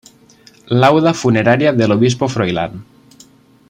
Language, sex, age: Spanish, male, 19-29